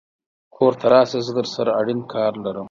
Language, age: Pashto, 30-39